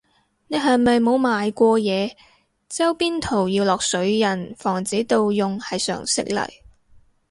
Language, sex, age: Cantonese, female, 19-29